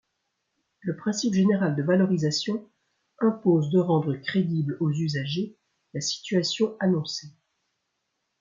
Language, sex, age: French, female, 60-69